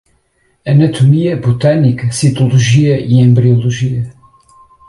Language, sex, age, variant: Portuguese, male, 30-39, Portuguese (Portugal)